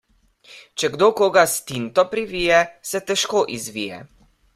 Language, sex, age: Slovenian, male, under 19